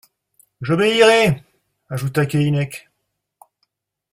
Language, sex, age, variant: French, male, 50-59, Français de métropole